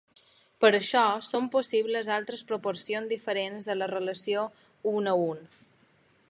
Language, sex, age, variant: Catalan, female, 19-29, Balear